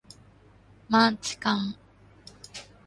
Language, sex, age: Japanese, female, 30-39